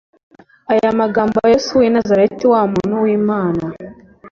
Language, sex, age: Kinyarwanda, female, 19-29